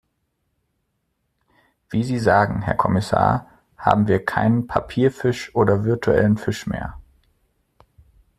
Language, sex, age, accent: German, male, 30-39, Deutschland Deutsch